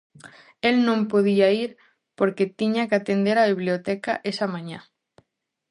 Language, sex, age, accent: Galician, female, 19-29, Normativo (estándar)